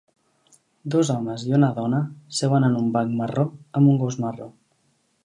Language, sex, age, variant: Catalan, male, under 19, Central